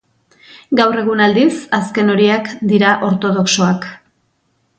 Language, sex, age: Basque, female, 40-49